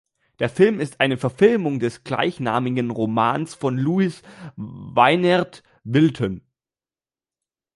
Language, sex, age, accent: German, male, under 19, Deutschland Deutsch